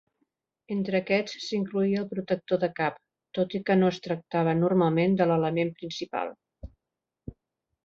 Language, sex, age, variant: Catalan, female, 60-69, Central